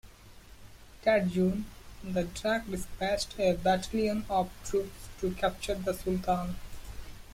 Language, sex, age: English, male, 19-29